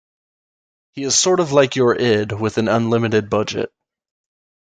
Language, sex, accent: English, male, United States English